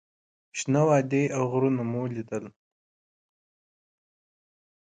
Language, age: Pashto, 19-29